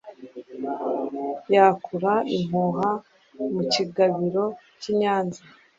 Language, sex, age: Kinyarwanda, female, 30-39